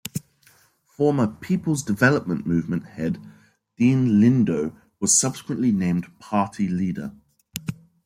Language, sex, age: English, male, 19-29